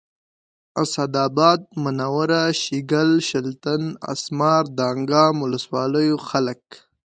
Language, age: Pashto, 19-29